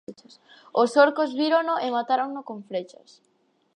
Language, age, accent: Galician, 40-49, Oriental (común en zona oriental)